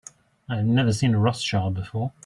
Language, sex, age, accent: English, male, 40-49, England English